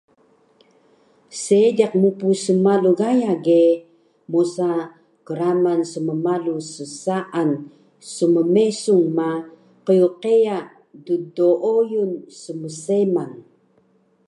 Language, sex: Taroko, female